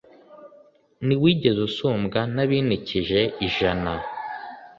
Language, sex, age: Kinyarwanda, male, 19-29